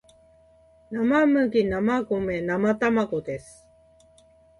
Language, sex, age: Japanese, female, 40-49